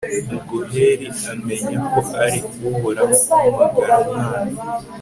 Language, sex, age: Kinyarwanda, male, 19-29